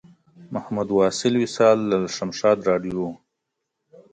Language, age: Pashto, 30-39